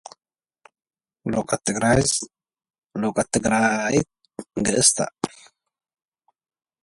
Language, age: English, 30-39